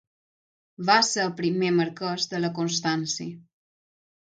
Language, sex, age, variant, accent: Catalan, female, under 19, Balear, balear; mallorquí